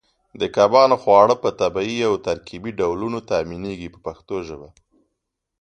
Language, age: Pashto, 40-49